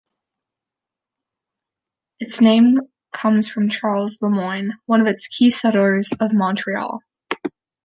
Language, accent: English, United States English